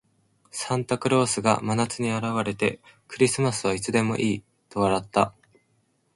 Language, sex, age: Japanese, male, 19-29